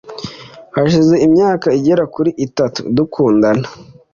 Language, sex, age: Kinyarwanda, male, 50-59